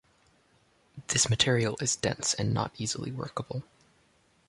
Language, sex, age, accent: English, male, 19-29, United States English